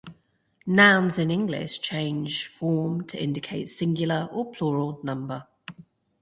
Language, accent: English, England English; British English